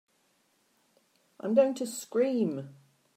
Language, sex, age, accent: English, female, 60-69, England English